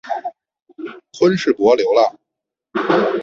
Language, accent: Chinese, 出生地：北京市